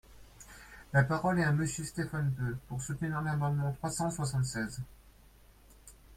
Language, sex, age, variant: French, male, 40-49, Français de métropole